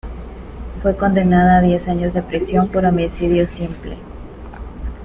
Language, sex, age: Spanish, female, 19-29